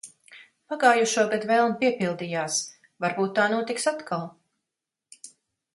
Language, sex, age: Latvian, female, 50-59